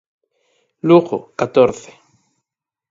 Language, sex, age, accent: Galician, male, 40-49, Atlántico (seseo e gheada)